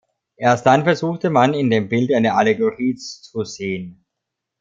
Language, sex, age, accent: German, male, 30-39, Österreichisches Deutsch